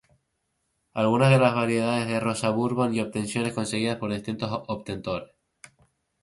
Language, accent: Spanish, España: Islas Canarias